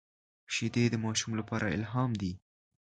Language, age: Pashto, under 19